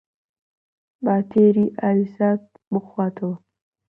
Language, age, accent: Central Kurdish, 19-29, سۆرانی